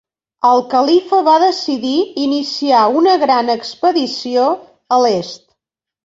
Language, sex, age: Catalan, female, 50-59